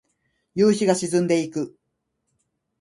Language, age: Japanese, 19-29